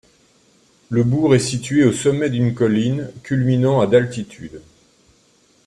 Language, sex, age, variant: French, male, 50-59, Français de métropole